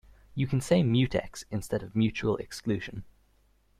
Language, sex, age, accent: English, male, 19-29, Irish English